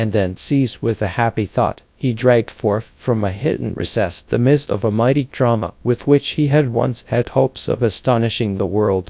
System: TTS, GradTTS